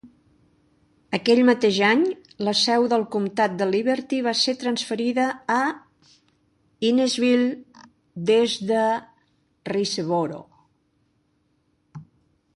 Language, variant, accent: Catalan, Balear, balear; central